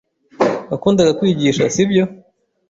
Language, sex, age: Kinyarwanda, male, 30-39